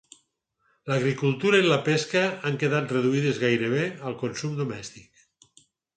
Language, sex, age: Catalan, male, 60-69